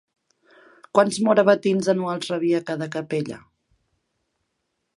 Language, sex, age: Catalan, female, 19-29